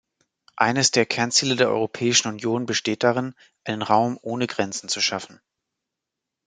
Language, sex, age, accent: German, male, 19-29, Deutschland Deutsch